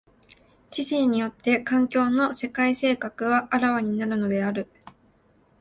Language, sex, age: Japanese, female, 19-29